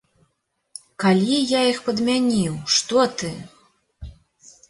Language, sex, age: Belarusian, female, 30-39